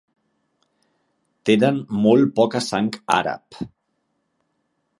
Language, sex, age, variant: Catalan, male, 40-49, Central